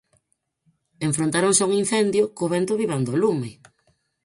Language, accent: Galician, Normativo (estándar)